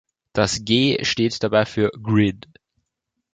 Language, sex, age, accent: German, male, 19-29, Österreichisches Deutsch